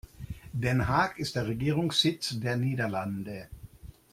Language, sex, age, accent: German, male, 60-69, Deutschland Deutsch